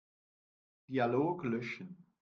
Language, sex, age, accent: German, male, 50-59, Schweizerdeutsch